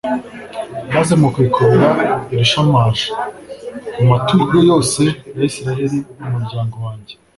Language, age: Kinyarwanda, 19-29